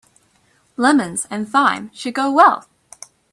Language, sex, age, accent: English, female, 19-29, United States English